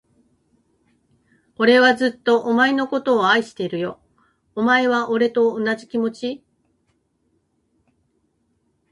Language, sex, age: Japanese, female, 50-59